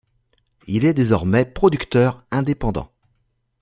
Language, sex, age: French, male, 40-49